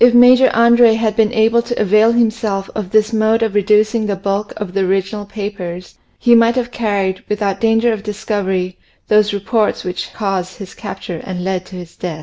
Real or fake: real